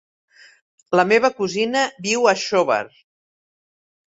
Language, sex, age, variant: Catalan, female, 60-69, Central